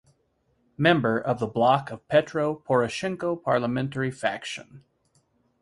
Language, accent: English, United States English